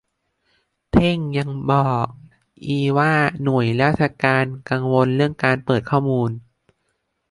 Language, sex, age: Thai, male, under 19